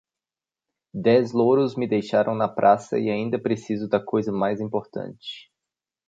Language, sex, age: Portuguese, male, 19-29